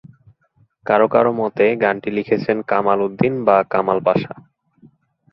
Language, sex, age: Bengali, male, 19-29